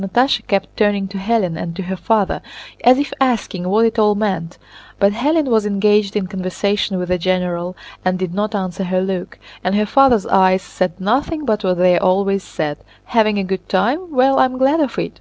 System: none